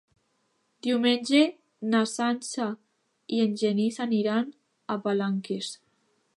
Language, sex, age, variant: Catalan, female, under 19, Alacantí